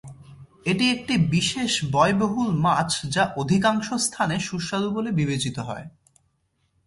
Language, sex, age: Bengali, male, 19-29